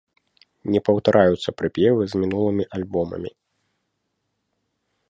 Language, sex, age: Belarusian, male, 19-29